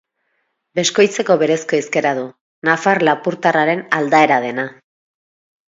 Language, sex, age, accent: Basque, female, 30-39, Mendebalekoa (Araba, Bizkaia, Gipuzkoako mendebaleko herri batzuk)